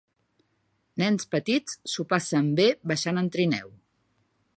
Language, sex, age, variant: Catalan, female, 50-59, Central